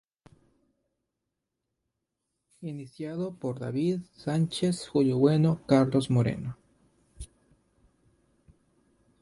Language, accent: Spanish, Andino-Pacífico: Colombia, Perú, Ecuador, oeste de Bolivia y Venezuela andina